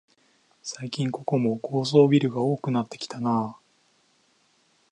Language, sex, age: Japanese, male, 19-29